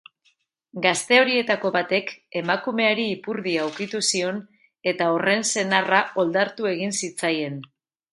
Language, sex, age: Basque, female, 40-49